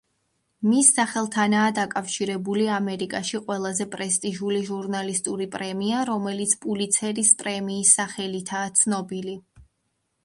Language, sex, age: Georgian, female, 19-29